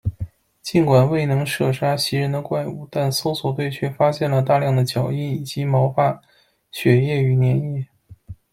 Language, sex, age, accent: Chinese, male, 30-39, 出生地：北京市